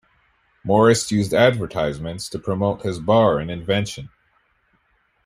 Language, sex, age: English, male, 40-49